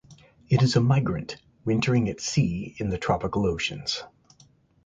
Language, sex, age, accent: English, male, 50-59, United States English